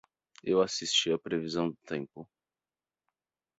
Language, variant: Portuguese, Portuguese (Brasil)